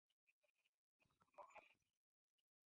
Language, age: English, 19-29